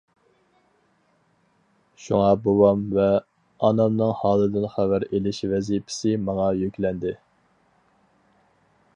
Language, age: Uyghur, 19-29